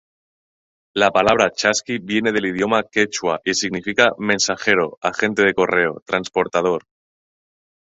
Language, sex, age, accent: Spanish, male, 30-39, España: Norte peninsular (Asturias, Castilla y León, Cantabria, País Vasco, Navarra, Aragón, La Rioja, Guadalajara, Cuenca)